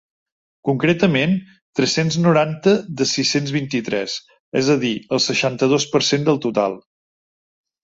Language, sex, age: Catalan, male, 40-49